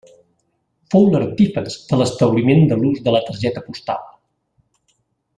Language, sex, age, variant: Catalan, male, 50-59, Central